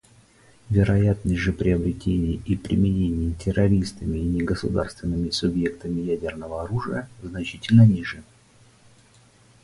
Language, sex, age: Russian, male, 40-49